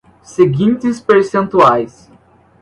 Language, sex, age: Portuguese, male, under 19